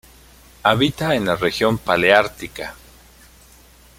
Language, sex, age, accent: Spanish, male, 40-49, México